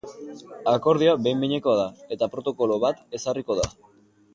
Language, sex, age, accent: Basque, male, 19-29, Erdialdekoa edo Nafarra (Gipuzkoa, Nafarroa)